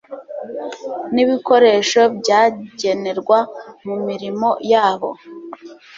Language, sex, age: Kinyarwanda, female, 30-39